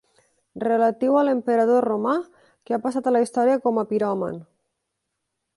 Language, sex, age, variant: Catalan, female, 30-39, Nord-Occidental